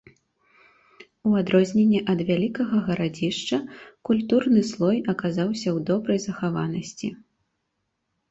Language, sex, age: Belarusian, female, 19-29